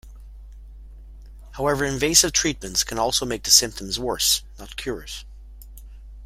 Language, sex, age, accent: English, male, 40-49, Irish English